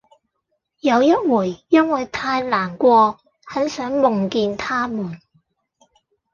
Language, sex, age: Cantonese, female, 30-39